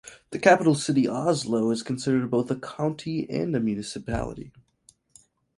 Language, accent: English, United States English